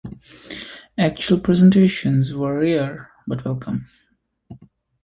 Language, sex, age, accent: English, male, 19-29, England English